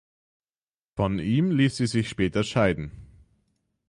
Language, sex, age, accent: German, male, under 19, Deutschland Deutsch; Österreichisches Deutsch